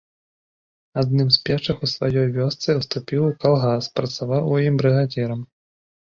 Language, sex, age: Belarusian, male, 19-29